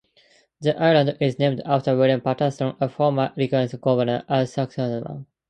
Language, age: English, under 19